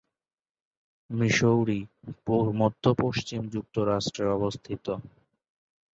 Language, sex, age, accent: Bengali, male, 19-29, Native; শুদ্ধ